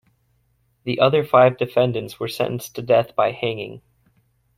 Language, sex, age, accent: English, male, 19-29, United States English